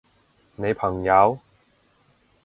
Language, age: Cantonese, 19-29